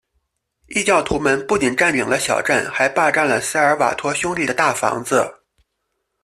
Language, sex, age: Chinese, male, 30-39